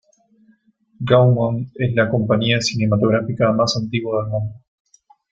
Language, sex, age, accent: Spanish, male, 30-39, Rioplatense: Argentina, Uruguay, este de Bolivia, Paraguay